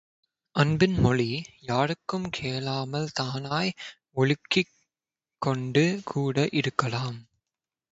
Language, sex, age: Tamil, male, under 19